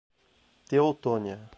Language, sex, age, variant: Portuguese, male, 19-29, Portuguese (Brasil)